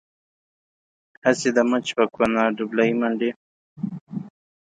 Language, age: Pashto, 19-29